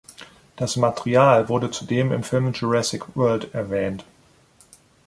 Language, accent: German, Deutschland Deutsch